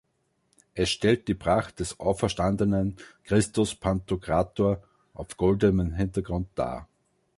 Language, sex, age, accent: German, male, 30-39, Österreichisches Deutsch